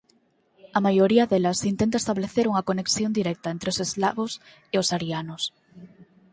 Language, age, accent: Galician, 19-29, Normativo (estándar)